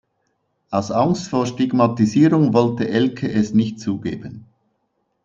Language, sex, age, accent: German, male, 40-49, Schweizerdeutsch